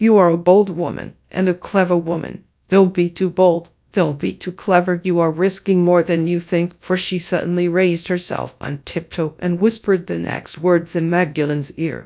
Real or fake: fake